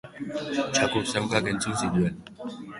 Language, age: Basque, under 19